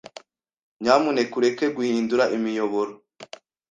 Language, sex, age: Kinyarwanda, male, 19-29